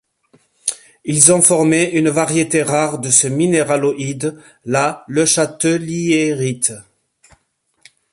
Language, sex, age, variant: French, male, 40-49, Français de métropole